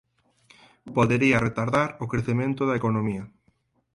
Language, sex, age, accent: Galician, male, 19-29, Atlántico (seseo e gheada)